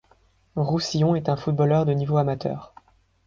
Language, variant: French, Français de métropole